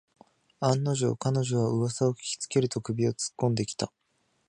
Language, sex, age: Japanese, male, 19-29